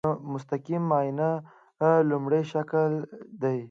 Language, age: Pashto, under 19